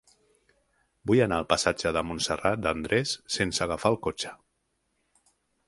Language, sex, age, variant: Catalan, male, 30-39, Central